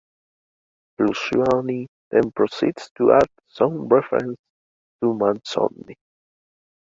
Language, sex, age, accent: English, male, 19-29, United States English